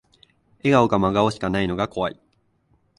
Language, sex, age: Japanese, male, 19-29